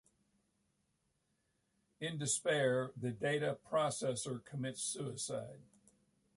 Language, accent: English, United States English